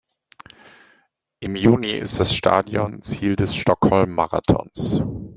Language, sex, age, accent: German, male, 50-59, Deutschland Deutsch